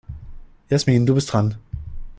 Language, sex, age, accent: German, male, 40-49, Deutschland Deutsch